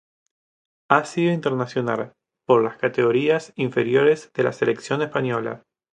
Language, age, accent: Spanish, 30-39, Rioplatense: Argentina, Uruguay, este de Bolivia, Paraguay